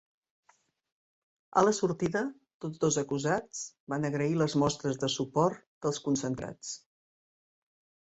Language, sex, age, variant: Catalan, female, 50-59, Central